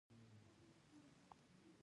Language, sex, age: Pashto, female, 30-39